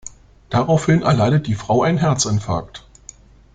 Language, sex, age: German, male, 50-59